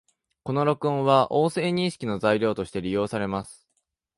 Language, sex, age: Japanese, male, 19-29